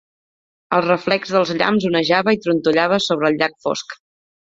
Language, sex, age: Catalan, female, 30-39